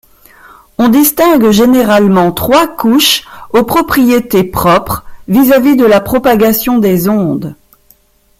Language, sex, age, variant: French, female, 50-59, Français de métropole